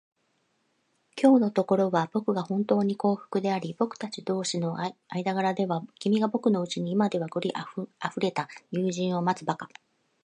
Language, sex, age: Japanese, female, 50-59